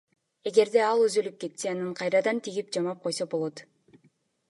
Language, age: Kyrgyz, 19-29